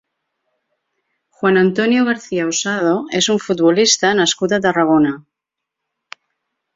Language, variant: Catalan, Central